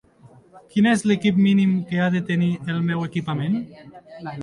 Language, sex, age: Catalan, female, 50-59